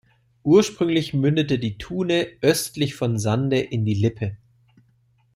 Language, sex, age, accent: German, male, 40-49, Deutschland Deutsch